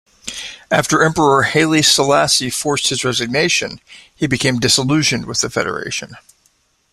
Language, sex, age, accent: English, male, 40-49, United States English